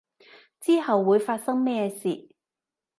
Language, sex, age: Cantonese, female, 30-39